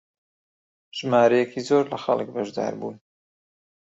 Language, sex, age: Central Kurdish, male, 30-39